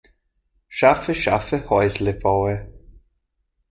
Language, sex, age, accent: German, male, 30-39, Österreichisches Deutsch